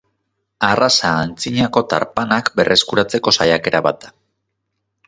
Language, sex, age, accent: Basque, male, 30-39, Mendebalekoa (Araba, Bizkaia, Gipuzkoako mendebaleko herri batzuk)